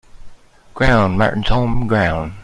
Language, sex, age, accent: English, male, 50-59, Canadian English